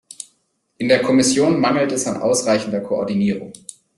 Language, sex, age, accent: German, male, 30-39, Deutschland Deutsch